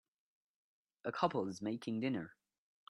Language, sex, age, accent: English, male, under 19, United States English